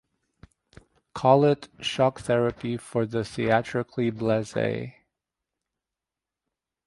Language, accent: English, United States English